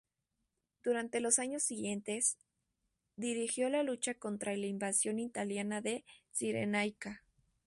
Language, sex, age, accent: Spanish, female, under 19, México